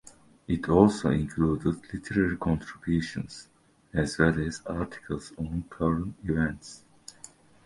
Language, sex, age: English, male, 19-29